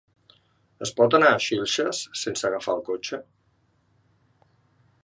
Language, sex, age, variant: Catalan, male, 50-59, Central